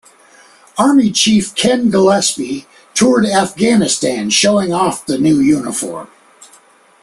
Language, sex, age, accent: English, male, 50-59, United States English